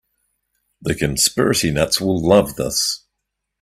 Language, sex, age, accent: English, male, 40-49, New Zealand English